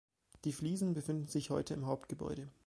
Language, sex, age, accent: German, male, 30-39, Deutschland Deutsch